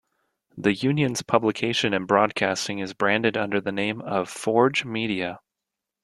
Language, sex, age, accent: English, male, 19-29, United States English